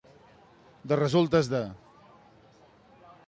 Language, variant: Catalan, Central